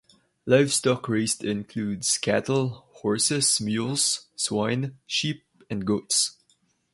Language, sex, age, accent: English, male, 19-29, Filipino